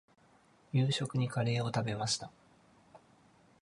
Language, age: Japanese, 30-39